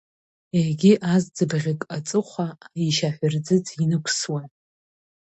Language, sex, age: Abkhazian, female, 30-39